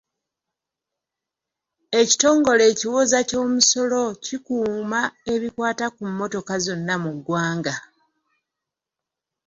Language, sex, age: Ganda, female, 50-59